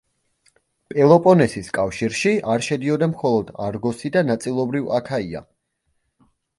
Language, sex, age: Georgian, male, 19-29